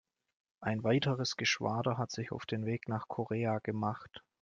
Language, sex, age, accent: German, male, 19-29, Deutschland Deutsch